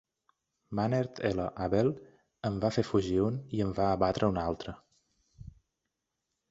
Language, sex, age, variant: Catalan, male, 40-49, Balear